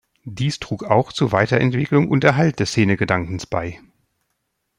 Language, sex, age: German, male, 40-49